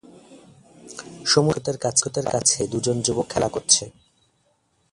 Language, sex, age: Bengali, male, 30-39